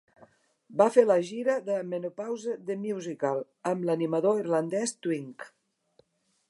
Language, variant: Catalan, Central